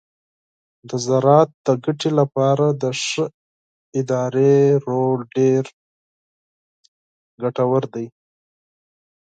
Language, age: Pashto, 19-29